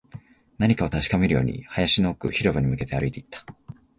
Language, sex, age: Japanese, male, 19-29